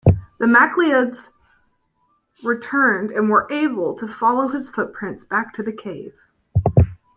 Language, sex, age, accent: English, female, under 19, United States English